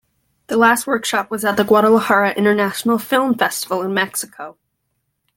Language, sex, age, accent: English, female, 19-29, United States English